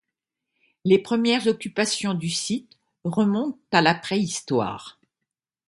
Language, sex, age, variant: French, female, 70-79, Français de métropole